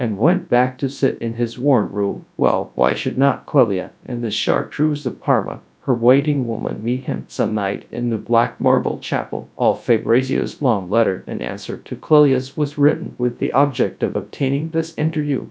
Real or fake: fake